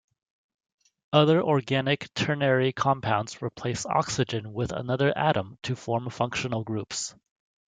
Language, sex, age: English, male, 19-29